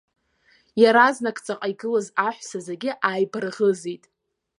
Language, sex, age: Abkhazian, female, 19-29